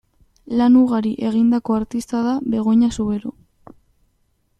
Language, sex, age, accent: Basque, female, under 19, Mendebalekoa (Araba, Bizkaia, Gipuzkoako mendebaleko herri batzuk)